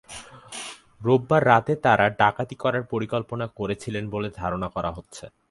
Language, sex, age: Bengali, male, 19-29